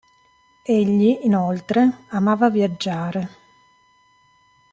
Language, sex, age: Italian, female, 40-49